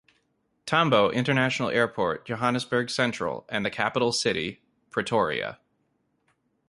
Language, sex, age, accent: English, male, 19-29, United States English